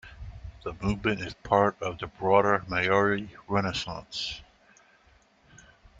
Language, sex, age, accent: English, male, 50-59, United States English